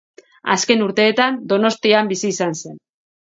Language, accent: Basque, Mendebalekoa (Araba, Bizkaia, Gipuzkoako mendebaleko herri batzuk)